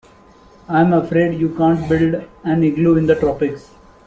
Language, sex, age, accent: English, male, 19-29, India and South Asia (India, Pakistan, Sri Lanka)